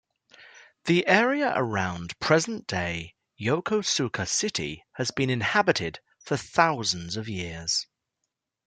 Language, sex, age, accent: English, male, 19-29, England English